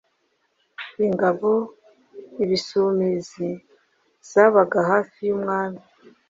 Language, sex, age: Kinyarwanda, female, 30-39